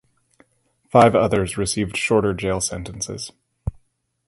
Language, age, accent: English, 30-39, Canadian English